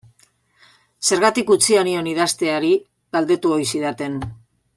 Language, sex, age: Basque, female, 60-69